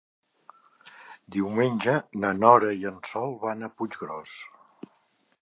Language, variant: Catalan, Central